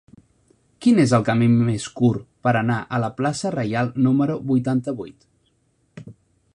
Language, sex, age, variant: Catalan, male, 40-49, Central